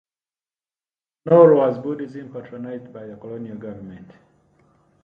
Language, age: English, 30-39